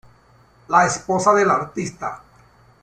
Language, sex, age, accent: Spanish, male, 60-69, Caribe: Cuba, Venezuela, Puerto Rico, República Dominicana, Panamá, Colombia caribeña, México caribeño, Costa del golfo de México